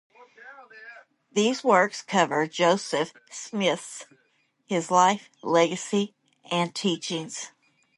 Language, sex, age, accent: English, female, 40-49, United States English